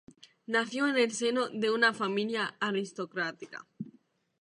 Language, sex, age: Spanish, female, 19-29